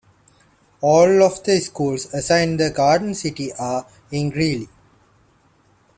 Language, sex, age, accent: English, male, 19-29, India and South Asia (India, Pakistan, Sri Lanka)